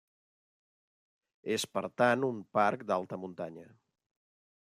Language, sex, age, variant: Catalan, male, 50-59, Central